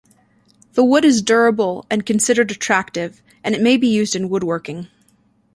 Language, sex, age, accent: English, female, 30-39, United States English